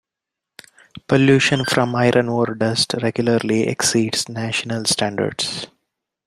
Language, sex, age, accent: English, male, 30-39, India and South Asia (India, Pakistan, Sri Lanka)